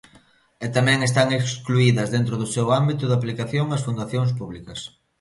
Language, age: Galician, 19-29